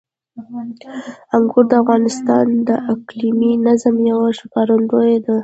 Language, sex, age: Pashto, female, under 19